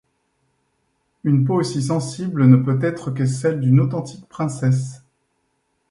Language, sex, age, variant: French, male, 30-39, Français de métropole